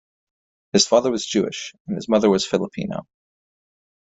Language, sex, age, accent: English, male, 19-29, United States English